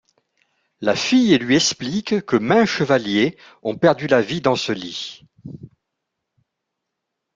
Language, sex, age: French, male, 50-59